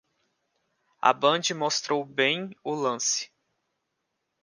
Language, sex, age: Portuguese, male, 19-29